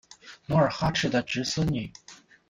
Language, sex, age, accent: Chinese, male, 40-49, 出生地：上海市